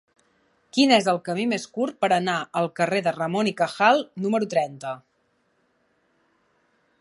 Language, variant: Catalan, Central